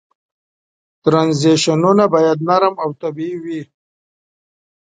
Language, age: Pashto, 40-49